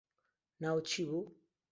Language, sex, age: Central Kurdish, male, 19-29